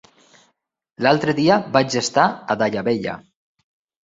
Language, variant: Catalan, Septentrional